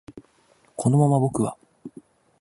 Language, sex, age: Japanese, male, under 19